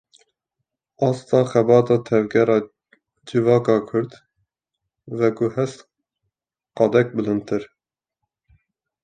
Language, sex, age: Kurdish, male, 19-29